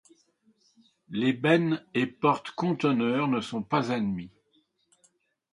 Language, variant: French, Français de métropole